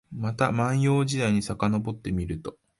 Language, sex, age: Japanese, male, 19-29